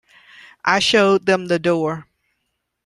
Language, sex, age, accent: English, female, 30-39, United States English